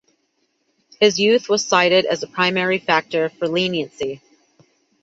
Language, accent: English, United States English